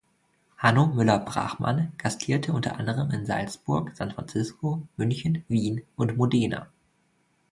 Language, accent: German, Deutschland Deutsch